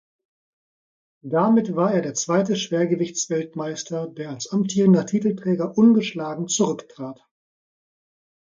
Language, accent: German, Deutschland Deutsch